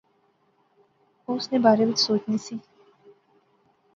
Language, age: Pahari-Potwari, 19-29